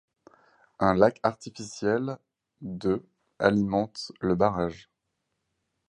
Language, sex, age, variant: French, male, 19-29, Français de métropole